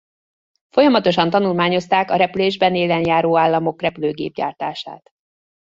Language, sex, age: Hungarian, female, 40-49